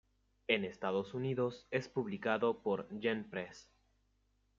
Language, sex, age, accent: Spanish, male, 19-29, Rioplatense: Argentina, Uruguay, este de Bolivia, Paraguay